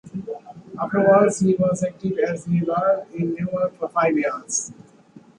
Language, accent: English, United States English